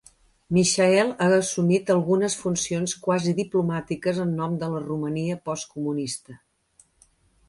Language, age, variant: Catalan, 60-69, Central